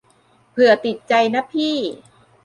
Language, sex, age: Thai, female, 40-49